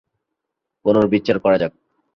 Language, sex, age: Bengali, male, 19-29